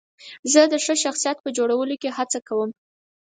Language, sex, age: Pashto, female, under 19